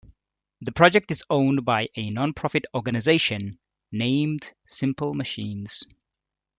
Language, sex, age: English, male, 30-39